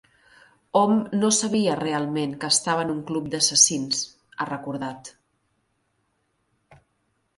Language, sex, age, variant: Catalan, female, 40-49, Central